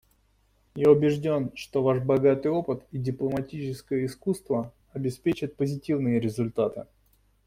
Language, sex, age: Russian, male, 30-39